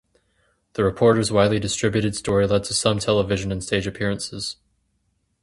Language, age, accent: English, 19-29, Canadian English